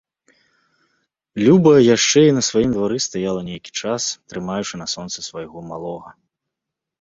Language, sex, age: Belarusian, male, 30-39